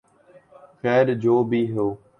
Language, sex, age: Urdu, male, 19-29